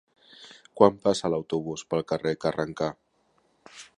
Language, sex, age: Catalan, male, 40-49